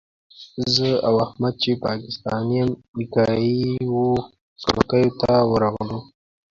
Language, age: Pashto, 19-29